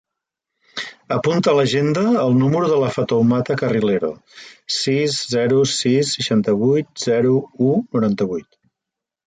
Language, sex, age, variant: Catalan, male, 50-59, Central